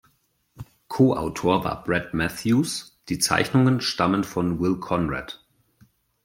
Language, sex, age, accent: German, male, 30-39, Deutschland Deutsch